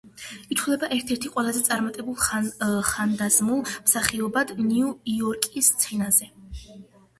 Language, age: Georgian, 30-39